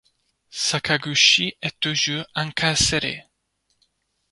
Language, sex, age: French, male, 19-29